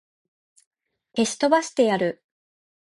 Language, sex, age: Japanese, female, 19-29